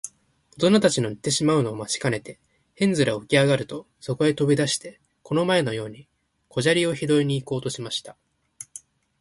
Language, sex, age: Japanese, male, 19-29